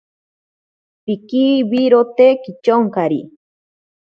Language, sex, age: Ashéninka Perené, female, 30-39